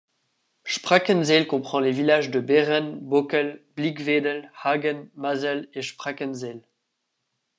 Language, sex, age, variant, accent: French, male, under 19, Français d'Europe, Français de Suisse